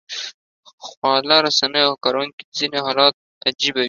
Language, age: Pashto, 19-29